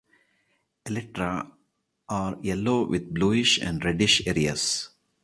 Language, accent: English, India and South Asia (India, Pakistan, Sri Lanka)